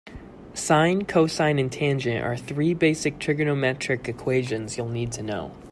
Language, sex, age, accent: English, male, 19-29, United States English